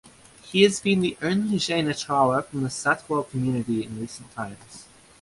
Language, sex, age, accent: English, male, under 19, Australian English